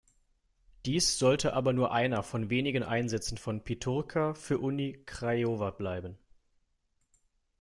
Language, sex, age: German, male, 19-29